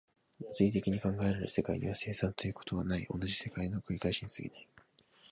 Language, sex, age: Japanese, male, 19-29